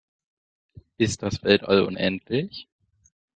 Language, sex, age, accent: German, male, 19-29, Deutschland Deutsch